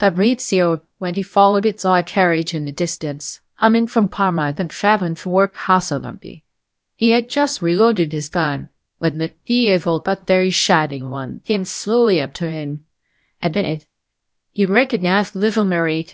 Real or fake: fake